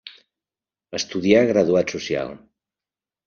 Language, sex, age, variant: Catalan, male, 60-69, Central